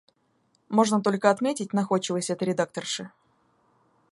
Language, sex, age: Russian, female, 19-29